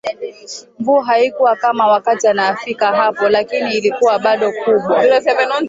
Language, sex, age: Swahili, female, 19-29